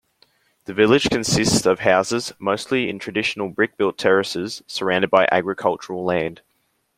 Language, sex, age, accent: English, male, under 19, Australian English